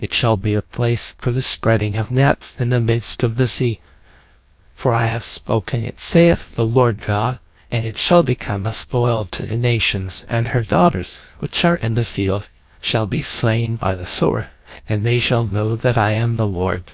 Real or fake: fake